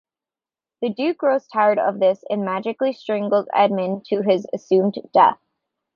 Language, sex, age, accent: English, female, 19-29, United States English